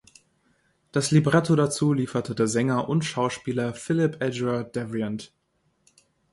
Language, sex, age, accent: German, male, 19-29, Deutschland Deutsch